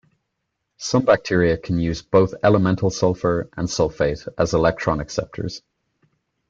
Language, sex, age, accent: English, male, 19-29, Irish English